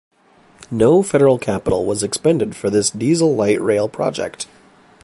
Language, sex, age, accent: English, male, 19-29, Canadian English